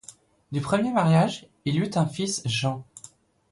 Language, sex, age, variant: French, female, 19-29, Français de métropole